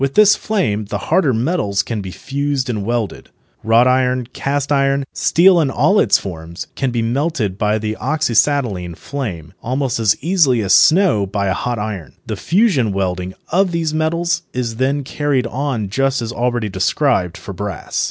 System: none